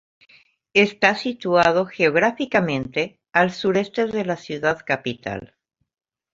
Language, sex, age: Spanish, female, 50-59